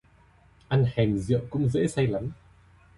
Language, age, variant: Vietnamese, 19-29, Hà Nội